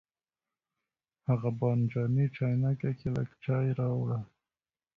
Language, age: Pashto, 19-29